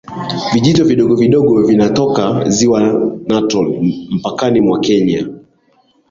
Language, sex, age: Swahili, male, 30-39